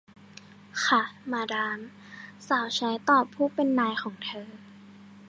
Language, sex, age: Thai, female, under 19